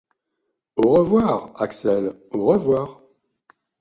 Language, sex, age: French, male, 50-59